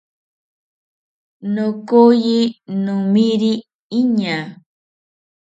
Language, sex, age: South Ucayali Ashéninka, female, 40-49